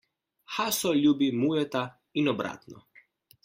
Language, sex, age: Slovenian, male, 19-29